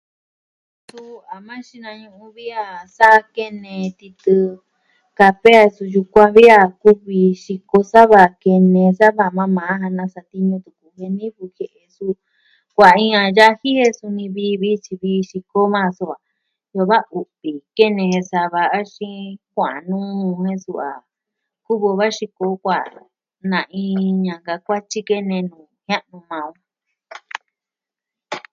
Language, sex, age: Southwestern Tlaxiaco Mixtec, female, 60-69